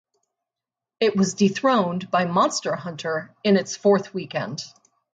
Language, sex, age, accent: English, female, 30-39, United States English